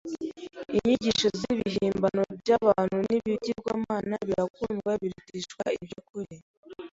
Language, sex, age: Kinyarwanda, female, 19-29